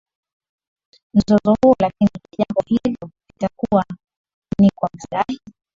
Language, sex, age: Swahili, female, 19-29